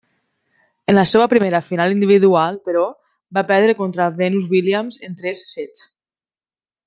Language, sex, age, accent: Catalan, female, 19-29, valencià